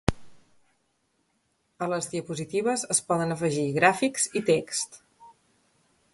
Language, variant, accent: Catalan, Central, central